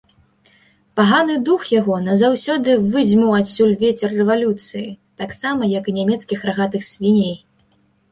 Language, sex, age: Belarusian, female, 19-29